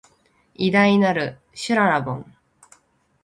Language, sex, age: Japanese, female, 19-29